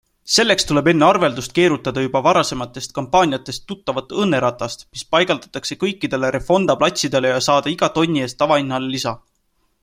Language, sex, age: Estonian, male, 19-29